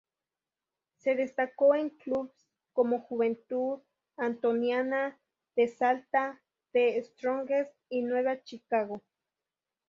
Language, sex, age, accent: Spanish, female, 19-29, México